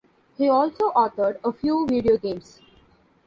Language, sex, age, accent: English, female, 19-29, India and South Asia (India, Pakistan, Sri Lanka)